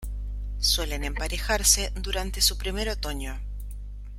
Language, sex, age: Spanish, female, 19-29